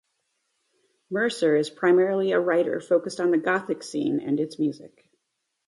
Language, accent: English, United States English